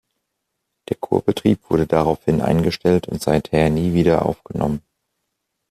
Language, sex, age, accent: German, male, 40-49, Deutschland Deutsch